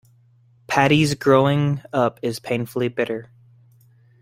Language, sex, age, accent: English, male, 30-39, United States English